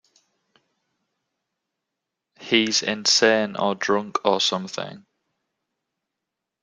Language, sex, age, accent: English, male, 19-29, England English